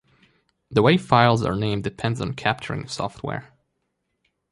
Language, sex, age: English, male, 19-29